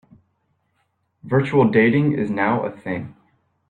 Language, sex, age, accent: English, male, 19-29, United States English